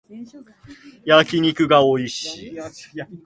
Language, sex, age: Japanese, male, 19-29